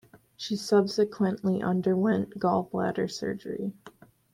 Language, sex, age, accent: English, female, under 19, United States English